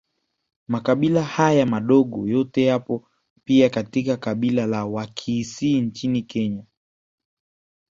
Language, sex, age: Swahili, male, 19-29